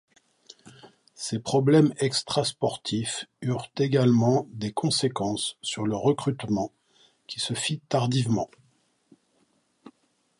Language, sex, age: French, male, 60-69